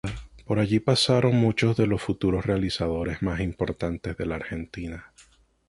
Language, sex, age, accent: Spanish, male, 19-29, Caribe: Cuba, Venezuela, Puerto Rico, República Dominicana, Panamá, Colombia caribeña, México caribeño, Costa del golfo de México